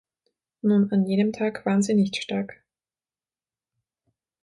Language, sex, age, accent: German, female, 19-29, Österreichisches Deutsch